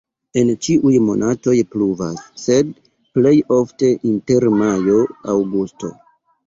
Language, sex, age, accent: Esperanto, male, 30-39, Internacia